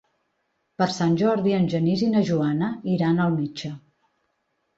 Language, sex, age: Catalan, female, 50-59